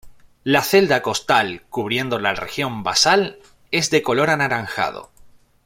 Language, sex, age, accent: Spanish, male, 30-39, España: Norte peninsular (Asturias, Castilla y León, Cantabria, País Vasco, Navarra, Aragón, La Rioja, Guadalajara, Cuenca)